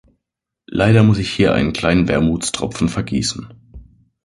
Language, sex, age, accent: German, male, 19-29, Deutschland Deutsch